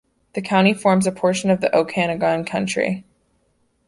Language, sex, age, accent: English, female, under 19, United States English